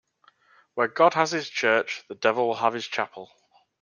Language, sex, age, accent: English, male, 30-39, England English